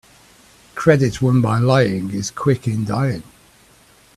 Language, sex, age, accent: English, male, 50-59, England English